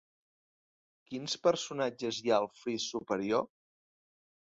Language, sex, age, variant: Catalan, male, 40-49, Central